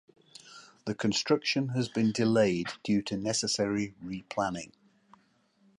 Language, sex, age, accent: English, male, 70-79, England English